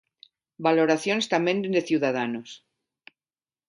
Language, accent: Galician, Neofalante